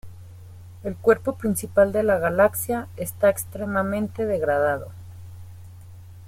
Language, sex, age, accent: Spanish, female, 30-39, México